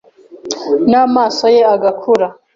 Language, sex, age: Kinyarwanda, female, 19-29